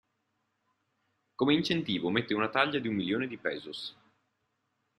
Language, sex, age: Italian, male, 19-29